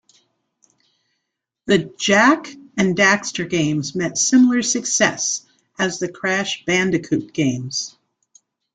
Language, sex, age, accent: English, female, 60-69, United States English